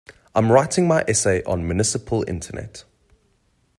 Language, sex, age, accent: English, male, 30-39, Southern African (South Africa, Zimbabwe, Namibia)